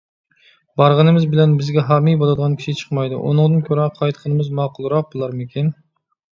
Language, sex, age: Uyghur, male, 30-39